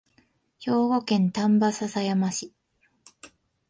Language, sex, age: Japanese, female, 19-29